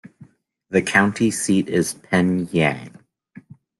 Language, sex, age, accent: English, male, 19-29, United States English